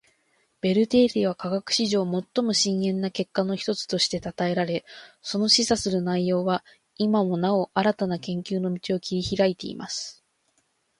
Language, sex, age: Japanese, female, 19-29